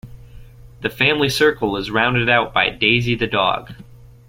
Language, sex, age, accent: English, male, 19-29, United States English